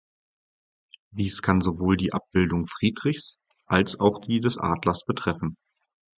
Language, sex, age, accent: German, male, 30-39, Deutschland Deutsch